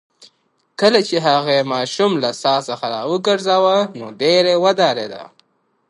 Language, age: Pashto, under 19